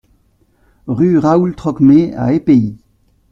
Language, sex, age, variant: French, male, 40-49, Français de métropole